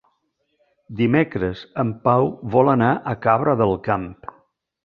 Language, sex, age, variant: Catalan, male, 60-69, Central